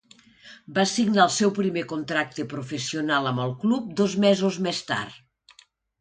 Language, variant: Catalan, Nord-Occidental